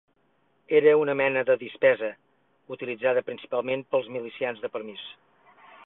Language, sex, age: Catalan, male, 60-69